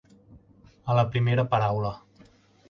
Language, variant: Catalan, Central